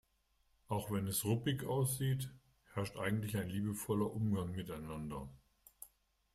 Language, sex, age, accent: German, male, 60-69, Deutschland Deutsch